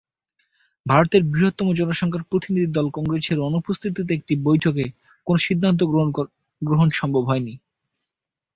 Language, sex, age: Bengali, male, 19-29